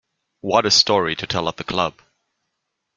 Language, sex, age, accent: English, male, 30-39, England English